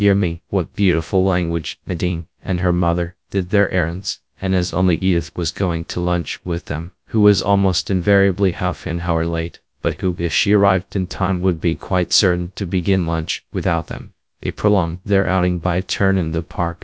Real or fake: fake